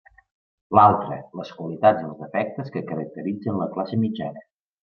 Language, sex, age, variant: Catalan, male, 30-39, Central